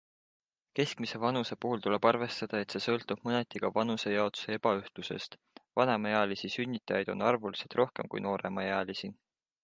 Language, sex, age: Estonian, male, 19-29